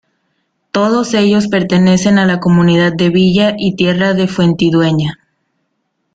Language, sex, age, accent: Spanish, female, 19-29, México